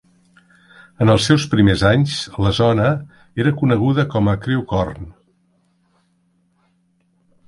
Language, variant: Catalan, Central